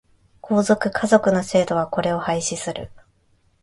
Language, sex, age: Japanese, female, 19-29